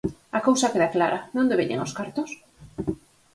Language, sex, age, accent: Galician, female, 30-39, Normativo (estándar)